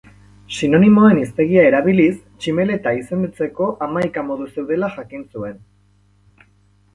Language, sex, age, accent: Basque, male, 19-29, Erdialdekoa edo Nafarra (Gipuzkoa, Nafarroa)